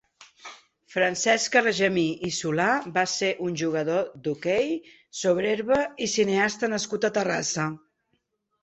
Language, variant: Catalan, Central